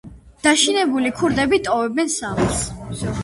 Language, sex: Georgian, female